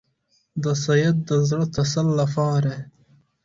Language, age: Pashto, 19-29